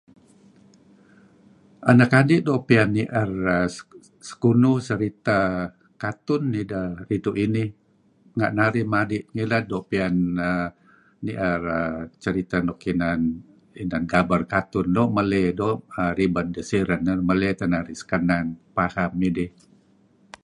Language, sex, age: Kelabit, male, 70-79